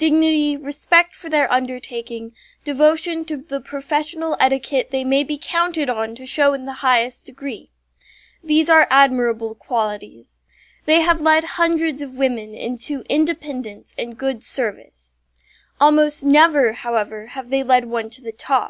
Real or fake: real